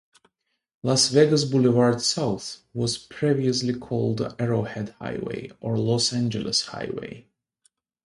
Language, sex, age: English, male, 30-39